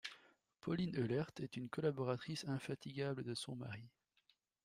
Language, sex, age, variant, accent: French, male, 30-39, Français d'Europe, Français de Belgique